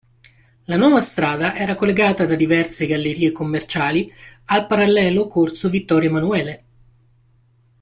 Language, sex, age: Italian, male, 30-39